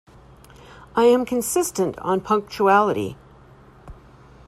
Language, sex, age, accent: English, female, 60-69, United States English